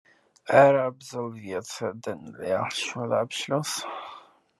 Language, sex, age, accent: German, male, 19-29, Britisches Deutsch